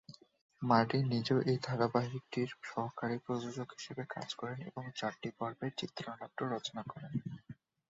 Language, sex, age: Bengali, male, 19-29